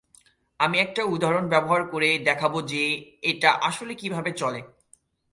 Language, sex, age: Bengali, male, 19-29